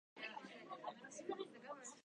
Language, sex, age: Japanese, female, 19-29